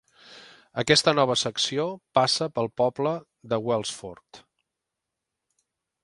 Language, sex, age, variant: Catalan, male, 50-59, Central